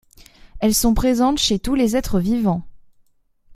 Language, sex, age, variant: French, female, 19-29, Français de métropole